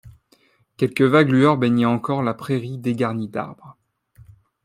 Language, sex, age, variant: French, male, 19-29, Français de métropole